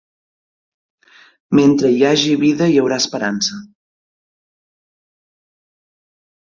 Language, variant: Catalan, Central